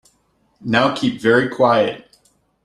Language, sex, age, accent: English, male, 40-49, United States English